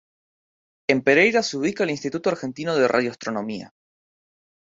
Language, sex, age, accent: Spanish, male, under 19, Rioplatense: Argentina, Uruguay, este de Bolivia, Paraguay